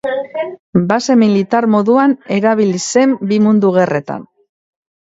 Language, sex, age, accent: Basque, female, 50-59, Mendebalekoa (Araba, Bizkaia, Gipuzkoako mendebaleko herri batzuk)